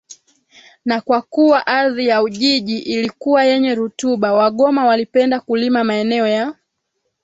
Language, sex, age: Swahili, female, 19-29